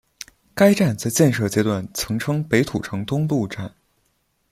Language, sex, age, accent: Chinese, male, under 19, 出生地：北京市